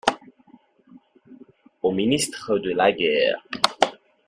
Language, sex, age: French, male, 19-29